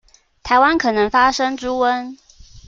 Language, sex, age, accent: Chinese, female, 19-29, 出生地：新北市